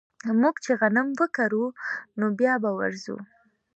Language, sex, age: Pashto, female, 19-29